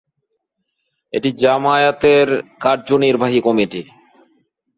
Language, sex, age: Bengali, male, 19-29